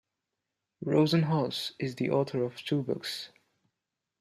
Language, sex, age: English, male, under 19